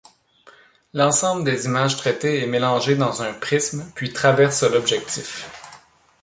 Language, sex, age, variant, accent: French, male, 30-39, Français d'Amérique du Nord, Français du Canada